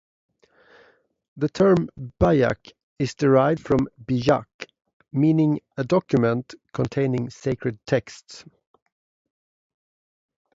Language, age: English, 40-49